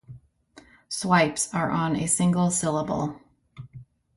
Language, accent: English, United States English